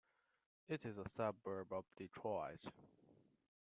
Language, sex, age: English, male, 30-39